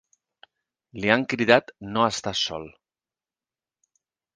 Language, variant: Catalan, Central